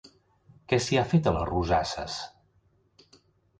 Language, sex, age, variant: Catalan, male, 30-39, Central